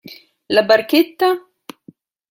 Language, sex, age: Italian, female, 19-29